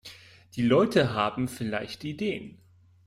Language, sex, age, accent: German, male, 30-39, Deutschland Deutsch